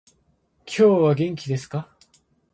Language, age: Japanese, 19-29